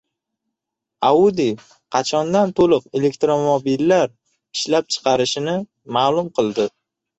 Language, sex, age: Uzbek, male, 19-29